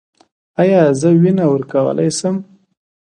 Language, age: Pashto, 19-29